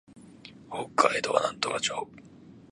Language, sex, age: Japanese, male, 19-29